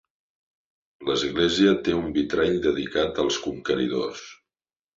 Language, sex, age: Catalan, male, 50-59